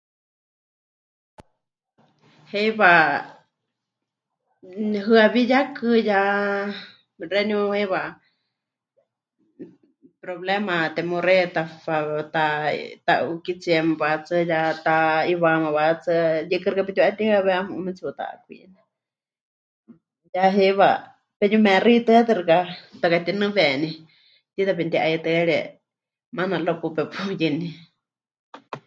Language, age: Huichol, 30-39